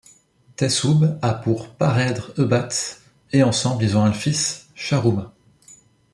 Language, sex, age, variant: French, male, 19-29, Français de métropole